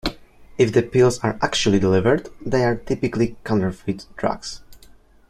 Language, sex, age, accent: English, male, under 19, United States English